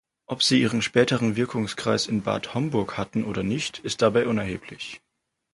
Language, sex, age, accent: German, male, 19-29, Deutschland Deutsch